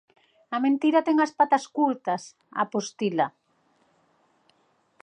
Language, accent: Galician, Normativo (estándar)